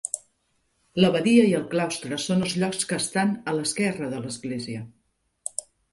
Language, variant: Catalan, Central